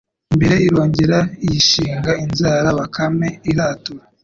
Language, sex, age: Kinyarwanda, male, under 19